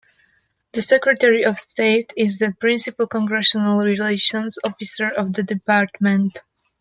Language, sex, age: English, female, 19-29